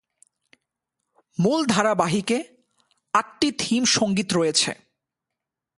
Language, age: Bengali, 19-29